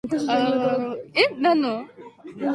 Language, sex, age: English, female, 19-29